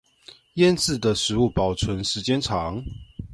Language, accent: Chinese, 出生地：高雄市